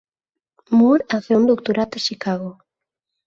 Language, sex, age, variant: Catalan, female, 30-39, Central